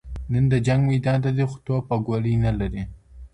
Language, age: Pashto, under 19